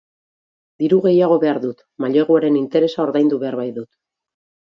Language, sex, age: Basque, female, 40-49